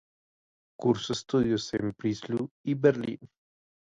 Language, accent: Spanish, Andino-Pacífico: Colombia, Perú, Ecuador, oeste de Bolivia y Venezuela andina